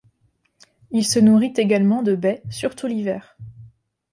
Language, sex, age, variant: French, female, 19-29, Français de métropole